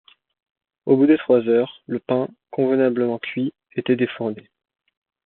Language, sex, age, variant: French, male, 19-29, Français de métropole